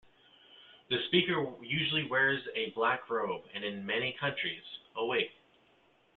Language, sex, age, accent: English, male, 19-29, United States English